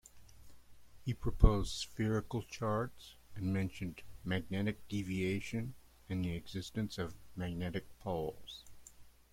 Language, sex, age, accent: English, male, 50-59, United States English